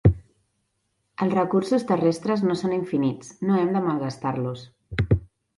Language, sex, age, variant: Catalan, female, 30-39, Central